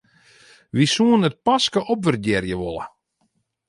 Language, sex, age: Western Frisian, male, 30-39